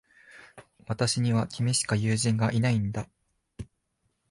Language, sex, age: Japanese, male, 19-29